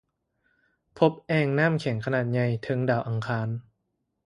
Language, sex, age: Lao, male, 19-29